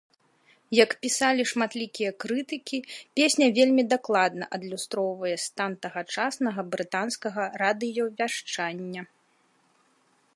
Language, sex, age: Belarusian, female, 30-39